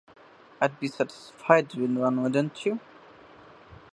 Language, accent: English, India and South Asia (India, Pakistan, Sri Lanka)